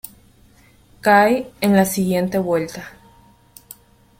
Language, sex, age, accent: Spanish, female, 30-39, México